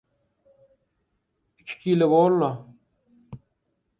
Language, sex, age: Turkmen, male, 30-39